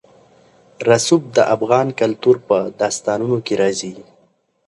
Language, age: Pashto, 19-29